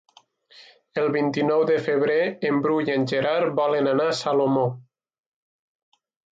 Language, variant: Catalan, Nord-Occidental